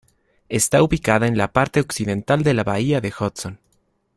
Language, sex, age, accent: Spanish, male, 30-39, México